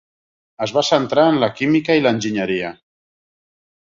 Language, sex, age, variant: Catalan, male, 40-49, Central